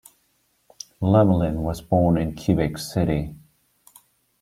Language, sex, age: English, male, 30-39